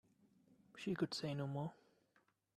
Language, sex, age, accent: English, male, 19-29, India and South Asia (India, Pakistan, Sri Lanka)